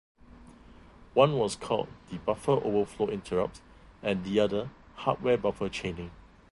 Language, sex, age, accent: English, male, 50-59, Singaporean English